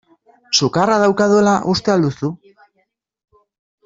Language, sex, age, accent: Basque, male, 30-39, Erdialdekoa edo Nafarra (Gipuzkoa, Nafarroa)